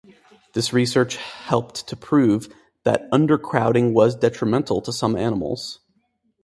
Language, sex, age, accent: English, male, 19-29, United States English